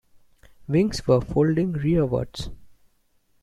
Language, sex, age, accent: English, male, 19-29, India and South Asia (India, Pakistan, Sri Lanka)